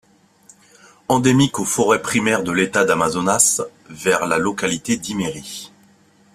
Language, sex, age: French, male, 30-39